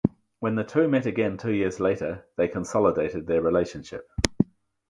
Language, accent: English, New Zealand English